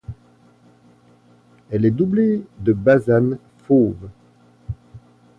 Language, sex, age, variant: French, male, 50-59, Français de métropole